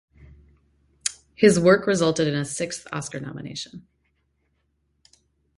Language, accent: English, United States English